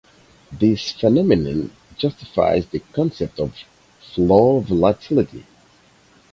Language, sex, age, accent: English, male, 40-49, United States English